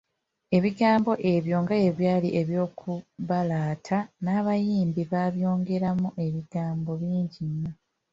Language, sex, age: Ganda, female, 19-29